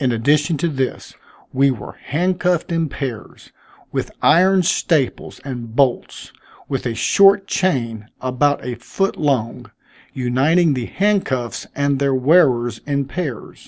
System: none